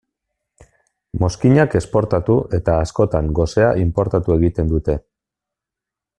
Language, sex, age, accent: Basque, male, 40-49, Mendebalekoa (Araba, Bizkaia, Gipuzkoako mendebaleko herri batzuk)